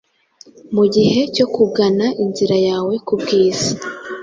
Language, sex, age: Kinyarwanda, female, 19-29